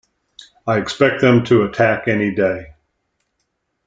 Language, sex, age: English, male, 60-69